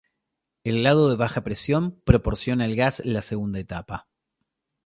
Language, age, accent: Spanish, 30-39, Rioplatense: Argentina, Uruguay, este de Bolivia, Paraguay